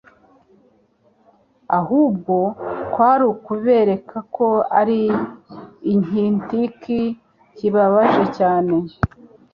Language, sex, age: Kinyarwanda, male, 19-29